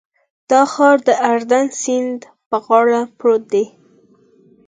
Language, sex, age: Pashto, female, under 19